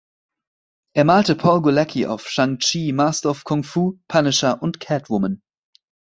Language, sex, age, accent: German, male, 19-29, Deutschland Deutsch